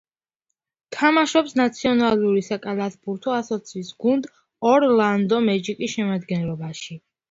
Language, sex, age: Georgian, female, under 19